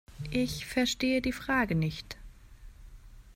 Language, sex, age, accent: German, female, 19-29, Deutschland Deutsch